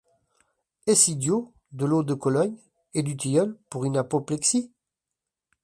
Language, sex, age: French, male, 50-59